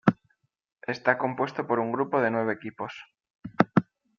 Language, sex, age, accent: Spanish, male, 19-29, España: Norte peninsular (Asturias, Castilla y León, Cantabria, País Vasco, Navarra, Aragón, La Rioja, Guadalajara, Cuenca)